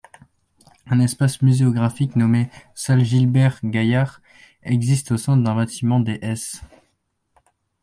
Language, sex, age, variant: French, male, under 19, Français de métropole